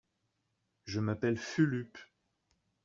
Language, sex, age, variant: French, male, 40-49, Français de métropole